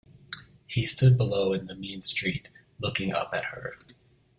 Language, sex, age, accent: English, male, 19-29, United States English